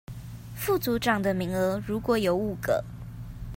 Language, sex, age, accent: Chinese, female, 19-29, 出生地：臺北市